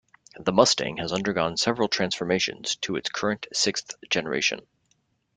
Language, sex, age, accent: English, male, 30-39, United States English